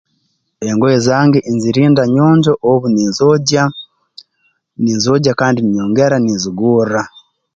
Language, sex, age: Tooro, male, 40-49